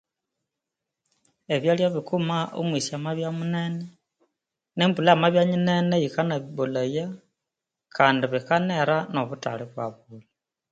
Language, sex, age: Konzo, female, 30-39